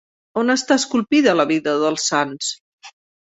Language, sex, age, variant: Catalan, female, 50-59, Central